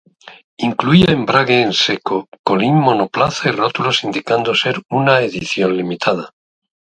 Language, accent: Spanish, España: Centro-Sur peninsular (Madrid, Toledo, Castilla-La Mancha)